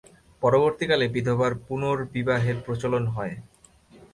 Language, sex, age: Bengali, male, 19-29